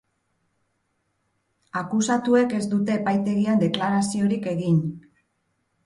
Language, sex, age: Basque, female, 40-49